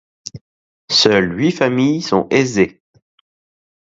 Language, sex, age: French, male, 40-49